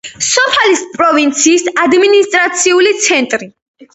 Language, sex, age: Georgian, female, under 19